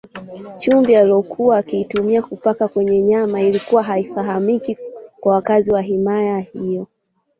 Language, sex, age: Swahili, female, 19-29